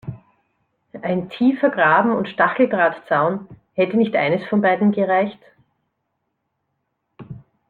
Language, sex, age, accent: German, female, 50-59, Österreichisches Deutsch